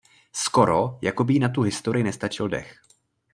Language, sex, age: Czech, male, 19-29